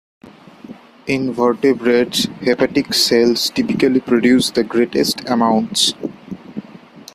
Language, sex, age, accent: English, male, 19-29, India and South Asia (India, Pakistan, Sri Lanka)